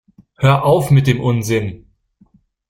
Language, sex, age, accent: German, male, 19-29, Deutschland Deutsch